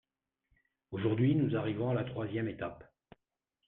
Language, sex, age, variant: French, male, 50-59, Français de métropole